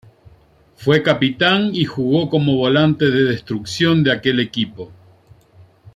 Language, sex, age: Spanish, male, 50-59